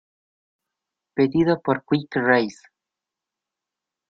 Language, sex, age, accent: Spanish, male, 19-29, Andino-Pacífico: Colombia, Perú, Ecuador, oeste de Bolivia y Venezuela andina